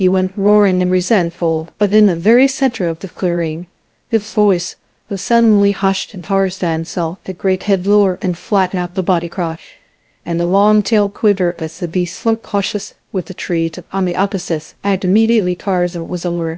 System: TTS, VITS